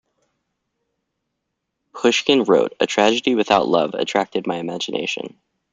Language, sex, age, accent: English, male, 19-29, United States English